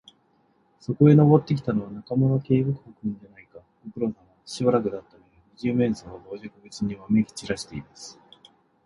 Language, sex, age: Japanese, male, 40-49